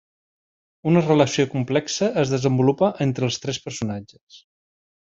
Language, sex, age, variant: Catalan, male, 40-49, Central